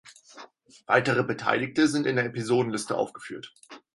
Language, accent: German, Deutschland Deutsch